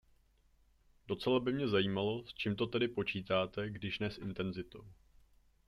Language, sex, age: Czech, male, 19-29